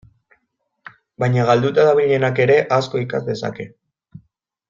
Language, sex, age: Basque, male, 19-29